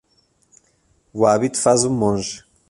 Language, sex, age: Portuguese, male, 19-29